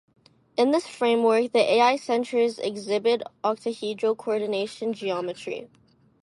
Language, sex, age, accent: English, female, under 19, United States English